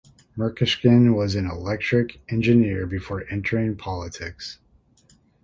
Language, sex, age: English, male, 30-39